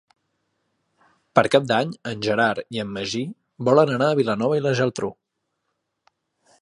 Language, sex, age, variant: Catalan, male, 19-29, Central